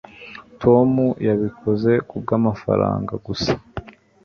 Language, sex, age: Kinyarwanda, male, under 19